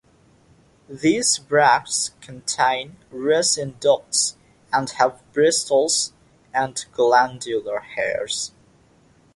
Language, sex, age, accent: English, male, under 19, England English; India and South Asia (India, Pakistan, Sri Lanka)